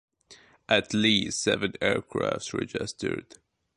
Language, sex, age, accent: English, male, under 19, United States English